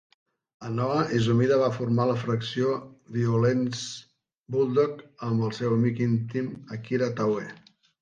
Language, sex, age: Catalan, male, 70-79